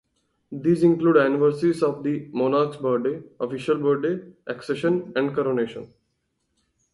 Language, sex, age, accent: English, male, 19-29, India and South Asia (India, Pakistan, Sri Lanka)